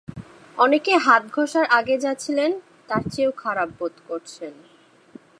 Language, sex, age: Bengali, female, 19-29